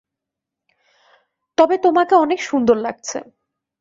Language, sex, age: Bengali, female, 19-29